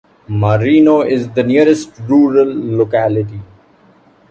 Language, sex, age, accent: English, male, 30-39, India and South Asia (India, Pakistan, Sri Lanka)